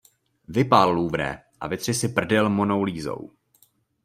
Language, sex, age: Czech, male, 19-29